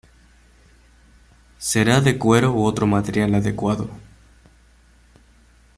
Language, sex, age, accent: Spanish, male, under 19, Caribe: Cuba, Venezuela, Puerto Rico, República Dominicana, Panamá, Colombia caribeña, México caribeño, Costa del golfo de México